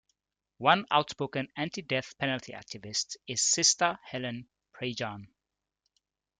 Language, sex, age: English, male, 30-39